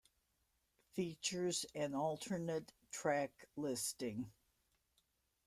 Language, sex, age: English, female, 70-79